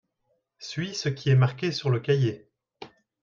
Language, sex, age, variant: French, male, 40-49, Français de métropole